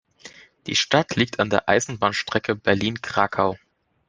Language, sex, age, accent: German, male, under 19, Deutschland Deutsch